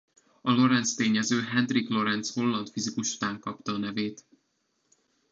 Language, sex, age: Hungarian, male, 19-29